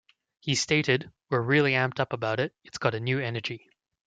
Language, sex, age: English, male, 19-29